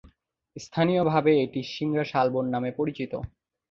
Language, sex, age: Bengali, male, 19-29